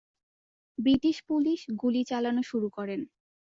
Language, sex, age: Bengali, female, under 19